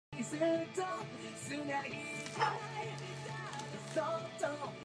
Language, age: English, under 19